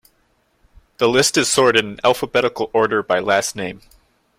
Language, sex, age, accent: English, male, 19-29, United States English